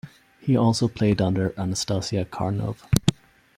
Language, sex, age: English, male, 30-39